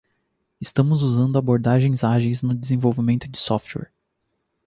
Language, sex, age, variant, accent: Portuguese, male, 19-29, Portuguese (Brasil), Paulista